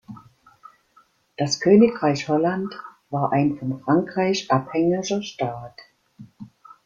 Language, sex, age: German, female, 60-69